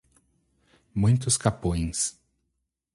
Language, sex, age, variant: Portuguese, male, 30-39, Portuguese (Brasil)